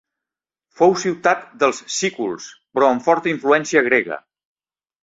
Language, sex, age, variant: Catalan, male, 50-59, Central